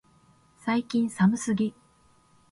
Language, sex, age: Japanese, female, 19-29